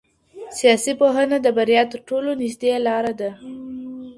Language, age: Pashto, under 19